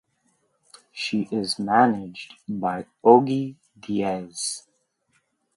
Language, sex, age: English, male, 30-39